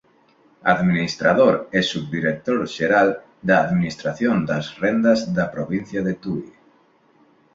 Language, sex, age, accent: Galician, male, 40-49, Neofalante